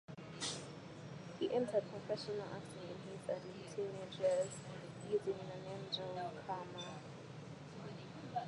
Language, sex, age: English, female, 19-29